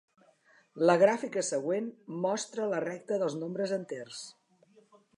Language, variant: Catalan, Central